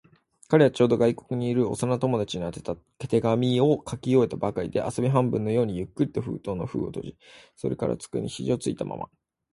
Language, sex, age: Japanese, male, 19-29